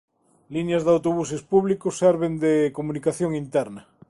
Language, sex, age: Galician, male, 40-49